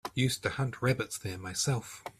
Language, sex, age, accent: English, male, 30-39, New Zealand English